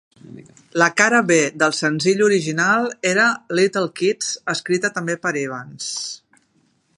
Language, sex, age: Catalan, female, 50-59